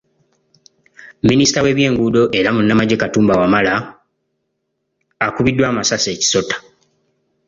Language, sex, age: Ganda, male, 19-29